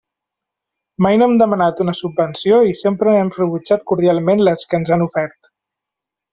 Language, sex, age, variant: Catalan, male, 30-39, Central